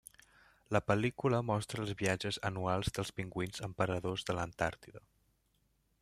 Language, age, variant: Catalan, 19-29, Central